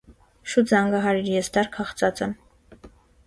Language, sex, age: Armenian, female, 19-29